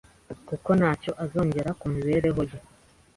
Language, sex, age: Kinyarwanda, female, 19-29